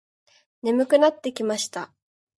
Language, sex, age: Japanese, female, under 19